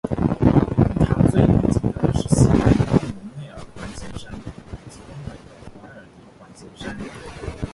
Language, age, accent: Chinese, 19-29, 出生地：上海市